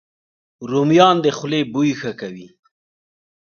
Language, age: Pashto, 30-39